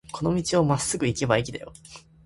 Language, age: Japanese, 19-29